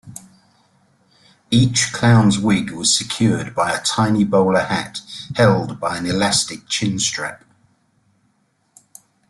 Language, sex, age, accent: English, male, 50-59, England English